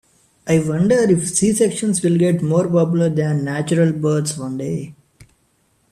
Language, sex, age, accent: English, male, 19-29, India and South Asia (India, Pakistan, Sri Lanka)